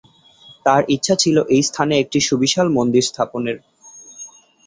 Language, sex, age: Bengali, male, 19-29